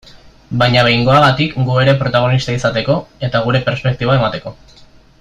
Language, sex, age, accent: Basque, male, 19-29, Mendebalekoa (Araba, Bizkaia, Gipuzkoako mendebaleko herri batzuk)